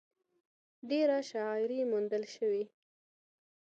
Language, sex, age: Pashto, female, under 19